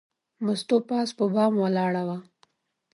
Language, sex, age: Pashto, female, 19-29